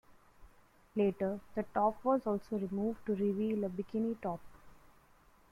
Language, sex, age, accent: English, female, 19-29, India and South Asia (India, Pakistan, Sri Lanka)